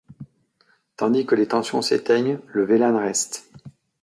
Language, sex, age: French, male, 40-49